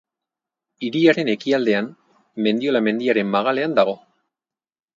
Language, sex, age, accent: Basque, male, 30-39, Erdialdekoa edo Nafarra (Gipuzkoa, Nafarroa)